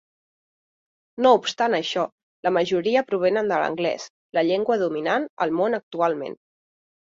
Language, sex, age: Catalan, female, 30-39